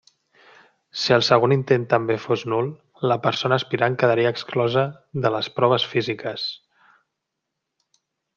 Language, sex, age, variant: Catalan, male, 30-39, Central